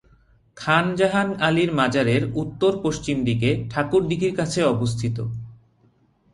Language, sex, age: Bengali, male, 19-29